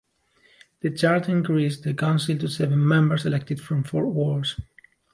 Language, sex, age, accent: English, male, 19-29, England English